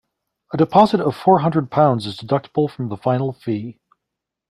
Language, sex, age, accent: English, male, 40-49, United States English